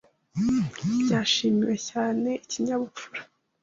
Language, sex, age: Kinyarwanda, female, 30-39